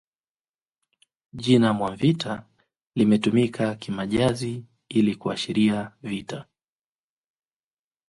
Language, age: Swahili, 30-39